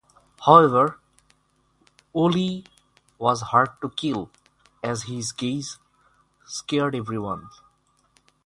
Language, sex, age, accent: English, male, 19-29, India and South Asia (India, Pakistan, Sri Lanka)